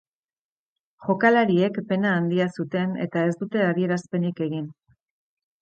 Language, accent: Basque, Erdialdekoa edo Nafarra (Gipuzkoa, Nafarroa)